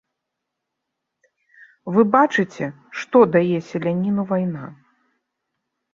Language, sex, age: Belarusian, female, 30-39